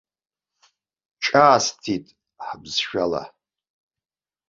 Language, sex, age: Abkhazian, male, 60-69